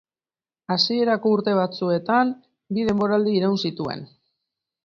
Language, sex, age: Basque, female, 50-59